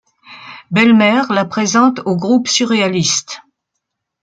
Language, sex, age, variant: French, female, 70-79, Français de métropole